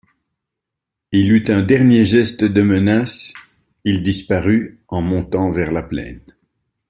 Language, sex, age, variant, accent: French, male, 70-79, Français d'Europe, Français de Belgique